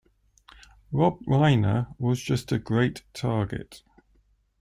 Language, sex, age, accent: English, male, 40-49, England English